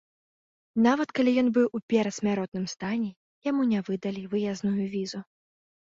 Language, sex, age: Belarusian, female, 19-29